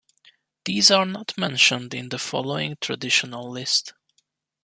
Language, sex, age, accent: English, male, 30-39, United States English